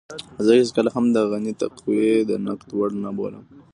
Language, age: Pashto, under 19